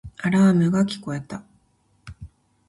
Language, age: Japanese, 30-39